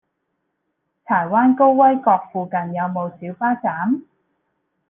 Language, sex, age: Cantonese, female, 19-29